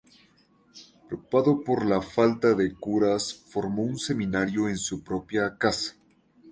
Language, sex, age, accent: Spanish, male, 19-29, Andino-Pacífico: Colombia, Perú, Ecuador, oeste de Bolivia y Venezuela andina